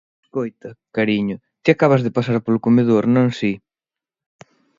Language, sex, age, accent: Galician, male, 30-39, Normativo (estándar)